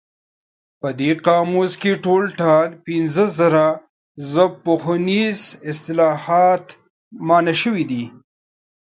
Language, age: Pashto, 30-39